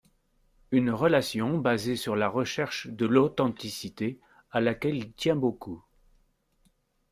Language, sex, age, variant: French, male, 60-69, Français de métropole